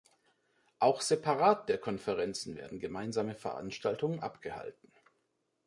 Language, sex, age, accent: German, male, 30-39, Deutschland Deutsch